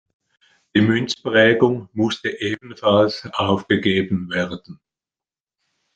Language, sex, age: German, male, 70-79